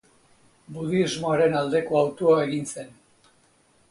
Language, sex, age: Basque, male, 60-69